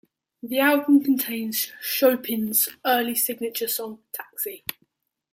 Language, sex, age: English, male, under 19